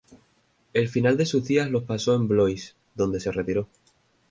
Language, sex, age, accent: Spanish, male, 19-29, España: Islas Canarias